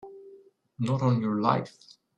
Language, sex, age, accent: English, male, 19-29, United States English